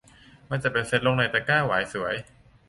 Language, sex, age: Thai, male, under 19